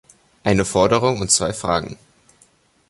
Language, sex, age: German, male, under 19